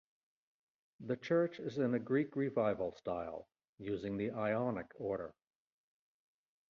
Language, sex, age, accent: English, male, 50-59, United States English